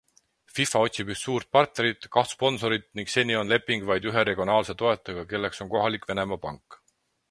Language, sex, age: Estonian, male, 30-39